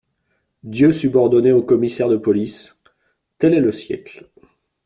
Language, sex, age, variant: French, male, 50-59, Français de métropole